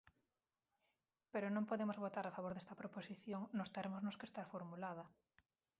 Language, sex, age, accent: Galician, female, 30-39, Normativo (estándar)